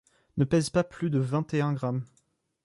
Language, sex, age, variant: French, male, 19-29, Français de métropole